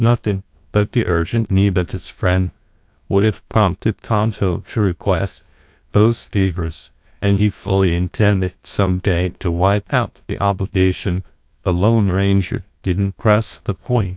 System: TTS, GlowTTS